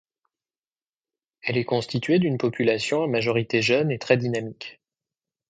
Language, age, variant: French, 19-29, Français de métropole